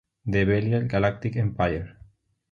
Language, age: Spanish, 19-29